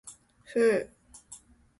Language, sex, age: Japanese, female, under 19